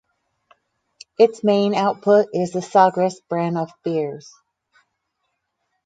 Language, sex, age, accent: English, female, 60-69, United States English